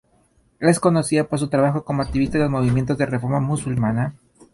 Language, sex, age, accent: Spanish, male, 19-29, Andino-Pacífico: Colombia, Perú, Ecuador, oeste de Bolivia y Venezuela andina